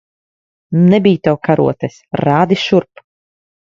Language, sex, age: Latvian, female, 30-39